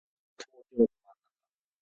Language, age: Japanese, 19-29